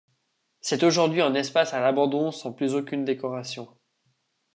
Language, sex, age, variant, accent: French, male, under 19, Français d'Europe, Français de Suisse